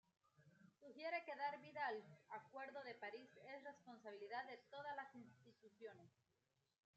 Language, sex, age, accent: Spanish, female, 30-39, América central